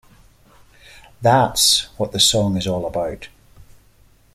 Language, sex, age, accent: English, male, 40-49, Irish English